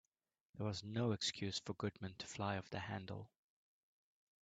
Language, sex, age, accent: English, male, 40-49, New Zealand English